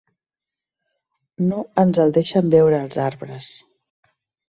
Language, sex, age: Catalan, female, 40-49